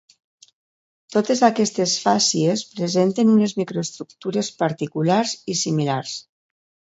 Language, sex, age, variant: Catalan, female, 50-59, Valencià meridional